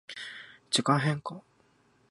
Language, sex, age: Japanese, male, 19-29